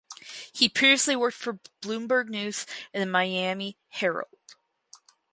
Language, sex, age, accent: English, female, 19-29, United States English